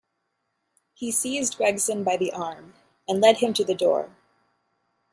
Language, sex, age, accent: English, female, 30-39, United States English